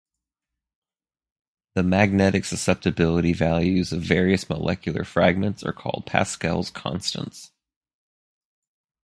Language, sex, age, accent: English, male, 30-39, United States English